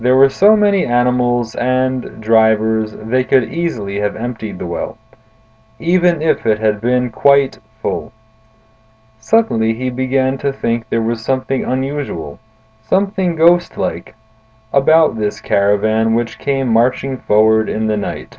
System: none